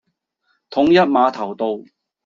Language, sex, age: Cantonese, male, 40-49